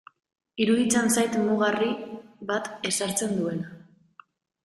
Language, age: Basque, 19-29